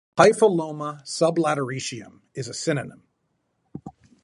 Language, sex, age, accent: English, male, 40-49, United States English